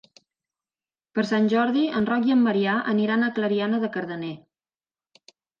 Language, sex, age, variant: Catalan, female, 40-49, Central